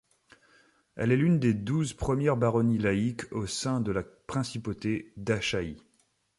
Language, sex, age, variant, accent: French, male, 30-39, Français des départements et régions d'outre-mer, Français de La Réunion